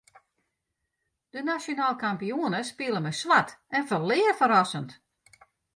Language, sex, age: Western Frisian, female, 60-69